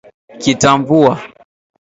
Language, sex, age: Swahili, male, 19-29